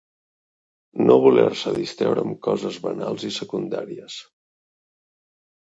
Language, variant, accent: Catalan, Central, central